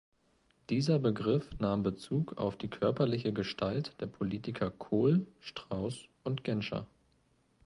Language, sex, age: German, male, 19-29